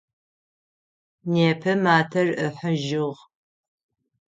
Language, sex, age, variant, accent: Adyghe, female, 50-59, Адыгабзэ (Кирил, пстэумэ зэдыряе), Кıэмгуй (Çemguy)